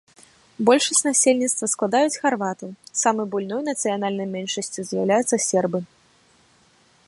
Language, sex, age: Belarusian, female, 19-29